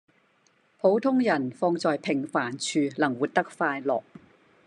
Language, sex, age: Cantonese, female, 60-69